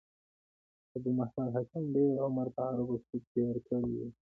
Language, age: Pashto, 19-29